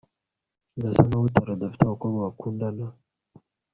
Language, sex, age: Kinyarwanda, female, 19-29